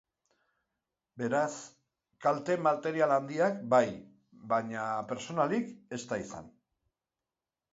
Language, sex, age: Basque, male, 60-69